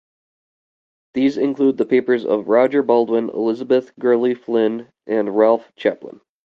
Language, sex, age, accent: English, male, 19-29, United States English